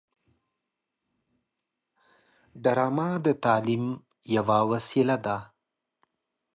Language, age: Pashto, 30-39